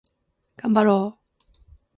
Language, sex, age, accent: Japanese, female, 50-59, 標準語